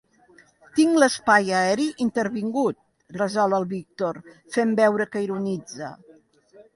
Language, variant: Catalan, Central